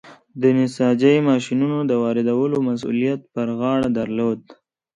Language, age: Pashto, 19-29